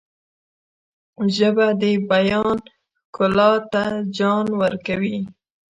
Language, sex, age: Pashto, female, under 19